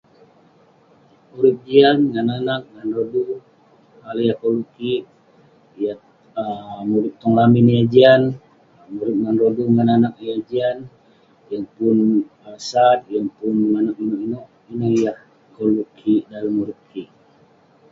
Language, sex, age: Western Penan, male, 19-29